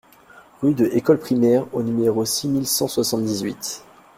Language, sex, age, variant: French, male, 19-29, Français de métropole